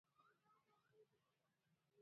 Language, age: Pashto, 19-29